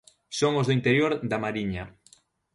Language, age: Galician, 19-29